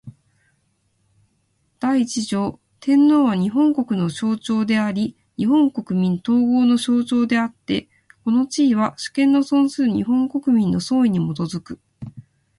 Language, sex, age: Japanese, female, 30-39